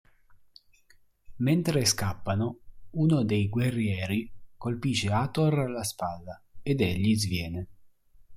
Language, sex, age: Italian, male, 19-29